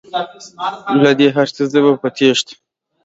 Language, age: Pashto, under 19